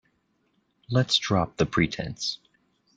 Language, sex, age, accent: English, male, 19-29, United States English